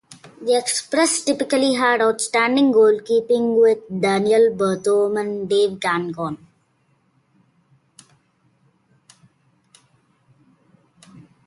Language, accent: English, India and South Asia (India, Pakistan, Sri Lanka)